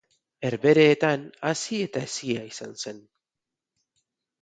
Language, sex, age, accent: Basque, male, 40-49, Mendebalekoa (Araba, Bizkaia, Gipuzkoako mendebaleko herri batzuk)